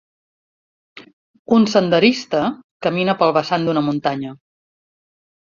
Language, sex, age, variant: Catalan, female, 40-49, Central